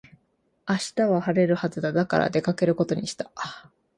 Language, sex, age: Japanese, female, 19-29